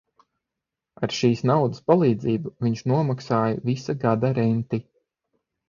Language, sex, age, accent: Latvian, male, 30-39, Dzimtā valoda